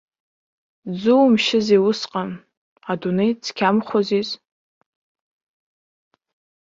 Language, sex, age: Abkhazian, male, under 19